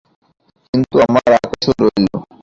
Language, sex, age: Bengali, male, 19-29